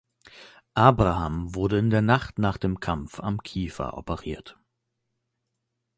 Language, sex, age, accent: German, male, 19-29, Deutschland Deutsch